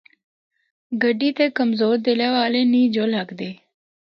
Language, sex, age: Northern Hindko, female, 19-29